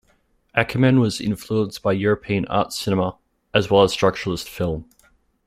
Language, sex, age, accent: English, male, 19-29, Australian English